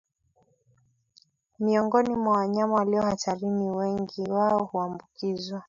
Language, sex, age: Swahili, female, 19-29